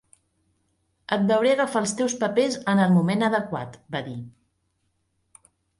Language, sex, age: Catalan, female, 50-59